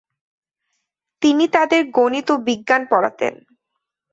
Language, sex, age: Bengali, female, 19-29